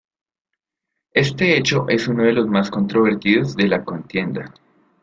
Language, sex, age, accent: Spanish, male, 19-29, Andino-Pacífico: Colombia, Perú, Ecuador, oeste de Bolivia y Venezuela andina